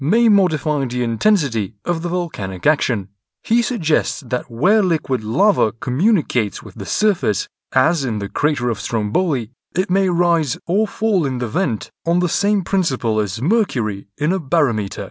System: none